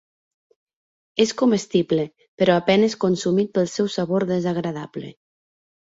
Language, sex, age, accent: Catalan, female, 19-29, central; nord-occidental